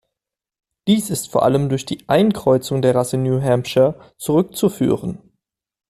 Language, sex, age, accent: German, male, 30-39, Deutschland Deutsch